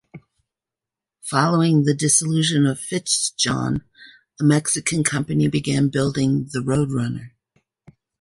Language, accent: English, United States English